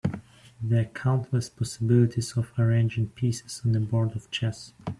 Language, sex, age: English, male, 19-29